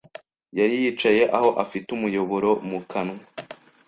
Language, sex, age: Kinyarwanda, male, under 19